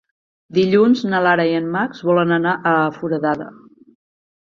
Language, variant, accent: Catalan, Central, central